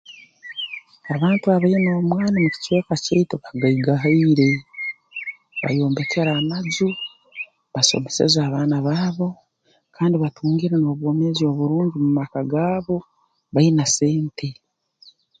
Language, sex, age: Tooro, female, 40-49